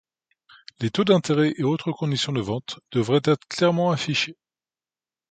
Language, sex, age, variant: French, male, 40-49, Français de métropole